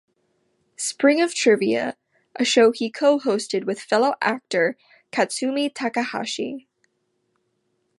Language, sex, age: English, female, 19-29